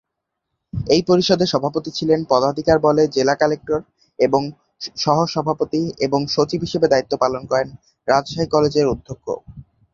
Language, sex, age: Bengali, male, under 19